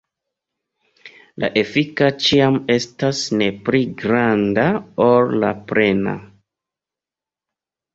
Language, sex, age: Esperanto, male, 30-39